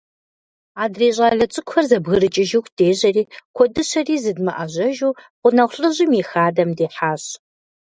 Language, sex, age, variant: Kabardian, female, 40-49, Адыгэбзэ (Къэбэрдей, Кирил, Урысей)